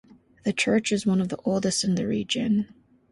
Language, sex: English, female